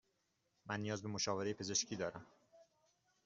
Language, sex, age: Persian, male, 19-29